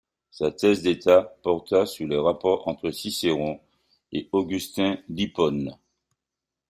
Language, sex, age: French, male, 50-59